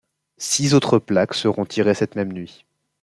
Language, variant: French, Français de métropole